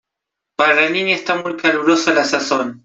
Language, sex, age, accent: Spanish, male, 19-29, Rioplatense: Argentina, Uruguay, este de Bolivia, Paraguay